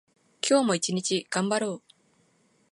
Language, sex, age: Japanese, female, 19-29